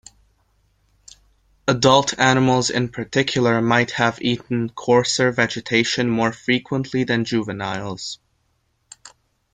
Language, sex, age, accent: English, male, under 19, United States English